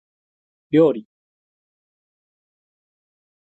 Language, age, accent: Japanese, 19-29, 関西弁